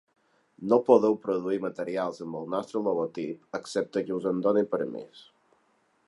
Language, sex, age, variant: Catalan, male, 19-29, Balear